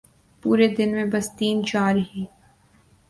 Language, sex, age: Urdu, female, 19-29